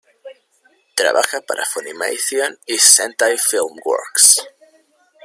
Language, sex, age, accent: Spanish, male, under 19, España: Centro-Sur peninsular (Madrid, Toledo, Castilla-La Mancha)